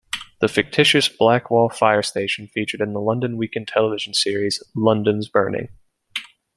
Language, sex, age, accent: English, male, 19-29, United States English